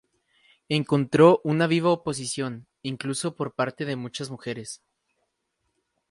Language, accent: Spanish, México